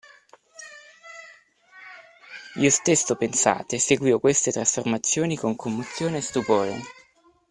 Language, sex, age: Italian, male, 19-29